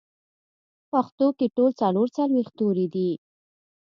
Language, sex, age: Pashto, female, 30-39